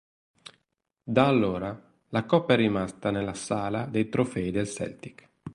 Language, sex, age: Italian, male, 40-49